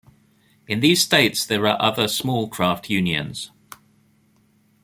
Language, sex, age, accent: English, male, 50-59, England English